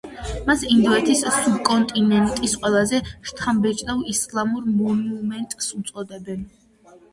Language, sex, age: Georgian, female, under 19